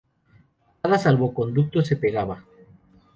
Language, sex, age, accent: Spanish, male, 19-29, México